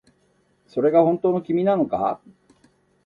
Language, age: Japanese, 60-69